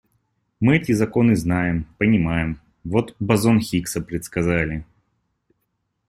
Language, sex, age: Russian, male, 19-29